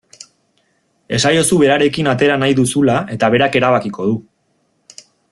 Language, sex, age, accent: Basque, male, 19-29, Erdialdekoa edo Nafarra (Gipuzkoa, Nafarroa)